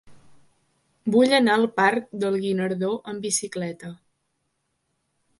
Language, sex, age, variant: Catalan, female, under 19, Central